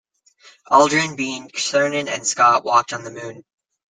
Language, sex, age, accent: English, male, under 19, United States English